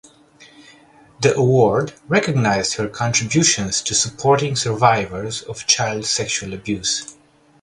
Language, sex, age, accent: English, male, 30-39, United States English